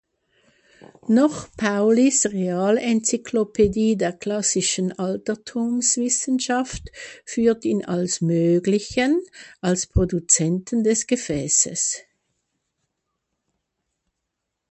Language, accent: German, Schweizerdeutsch